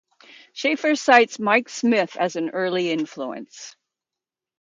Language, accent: English, United States English